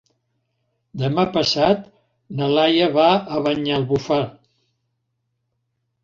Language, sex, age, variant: Catalan, male, 70-79, Central